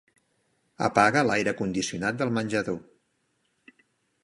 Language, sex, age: Catalan, male, 50-59